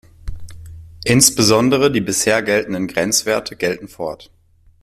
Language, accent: German, Deutschland Deutsch